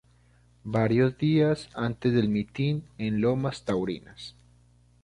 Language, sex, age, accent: Spanish, male, 19-29, Andino-Pacífico: Colombia, Perú, Ecuador, oeste de Bolivia y Venezuela andina